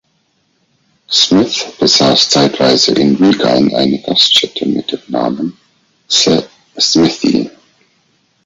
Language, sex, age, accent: German, male, 50-59, Deutschland Deutsch